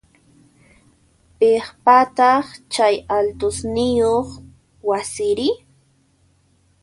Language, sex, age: Puno Quechua, female, 19-29